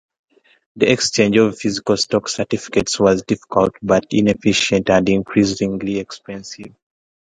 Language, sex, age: English, female, 19-29